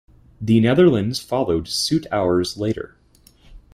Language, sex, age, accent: English, male, 19-29, United States English